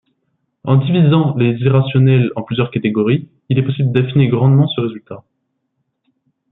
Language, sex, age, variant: French, male, 19-29, Français de métropole